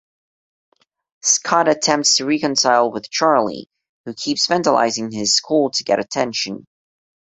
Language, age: English, under 19